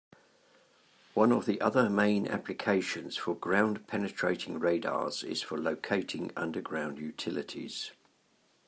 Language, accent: English, England English